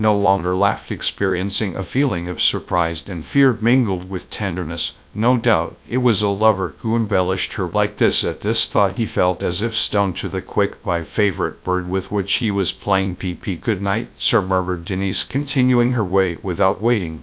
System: TTS, GradTTS